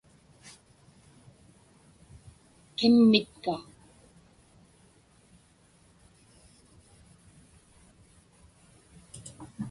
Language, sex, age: Inupiaq, female, 80-89